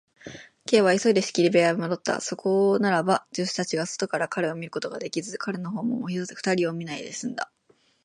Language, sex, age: Japanese, female, 19-29